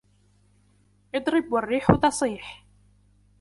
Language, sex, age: Arabic, female, under 19